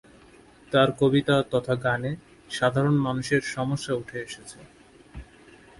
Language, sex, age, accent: Bengali, male, 19-29, Standard Bengali